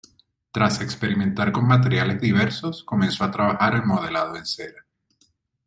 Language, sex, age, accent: Spanish, male, 40-49, Caribe: Cuba, Venezuela, Puerto Rico, República Dominicana, Panamá, Colombia caribeña, México caribeño, Costa del golfo de México